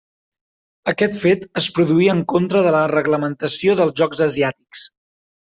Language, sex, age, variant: Catalan, male, 19-29, Central